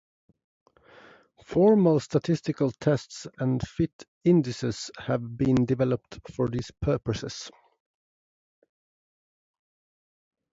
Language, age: English, 40-49